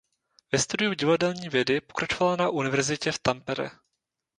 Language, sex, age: Czech, male, 19-29